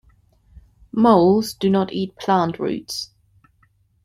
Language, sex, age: English, female, 30-39